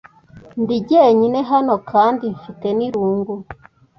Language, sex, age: Kinyarwanda, female, 19-29